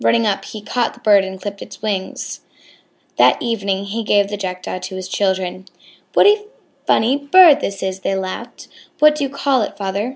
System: none